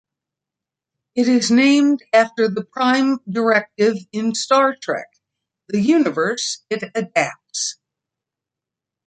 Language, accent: English, United States English